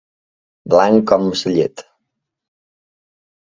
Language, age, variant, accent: Catalan, 19-29, Balear, mallorquí